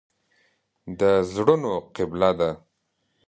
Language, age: Pashto, 30-39